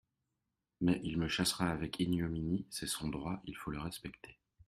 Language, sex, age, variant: French, male, 40-49, Français de métropole